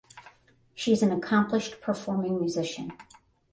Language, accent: English, United States English